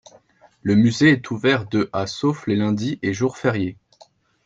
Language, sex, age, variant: French, male, 19-29, Français de métropole